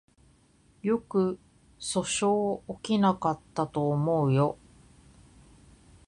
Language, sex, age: Japanese, female, 40-49